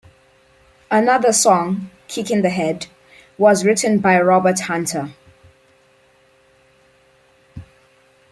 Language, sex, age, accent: English, male, under 19, England English